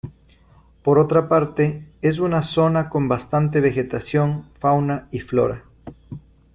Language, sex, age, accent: Spanish, male, 40-49, Andino-Pacífico: Colombia, Perú, Ecuador, oeste de Bolivia y Venezuela andina